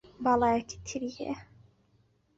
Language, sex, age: Central Kurdish, female, 19-29